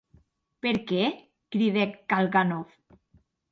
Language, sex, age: Occitan, female, 40-49